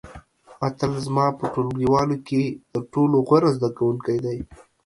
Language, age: Pashto, 19-29